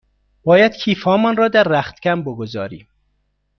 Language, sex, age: Persian, male, 30-39